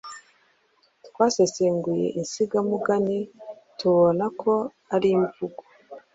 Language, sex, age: Kinyarwanda, female, 30-39